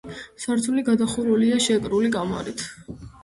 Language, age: Georgian, under 19